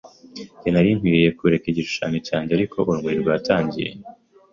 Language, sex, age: Kinyarwanda, male, 19-29